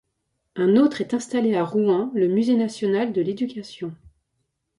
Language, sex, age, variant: French, female, 40-49, Français de métropole